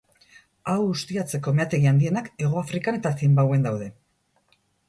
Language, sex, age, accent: Basque, female, 40-49, Erdialdekoa edo Nafarra (Gipuzkoa, Nafarroa)